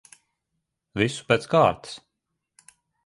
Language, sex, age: Latvian, male, 40-49